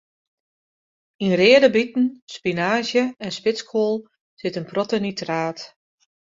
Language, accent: Western Frisian, Wâldfrysk